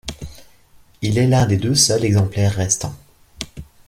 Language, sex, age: French, male, 40-49